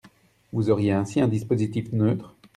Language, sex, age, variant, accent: French, male, 30-39, Français d'Europe, Français de Belgique